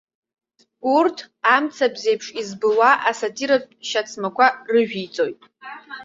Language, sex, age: Abkhazian, female, under 19